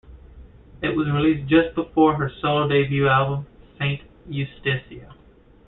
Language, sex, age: English, male, 19-29